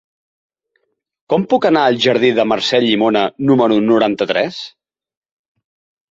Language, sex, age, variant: Catalan, male, 30-39, Central